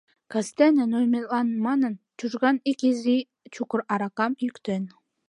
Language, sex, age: Mari, female, 19-29